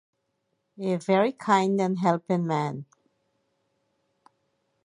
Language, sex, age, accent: English, female, 50-59, England English